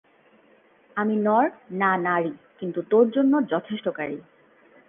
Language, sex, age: Bengali, female, 19-29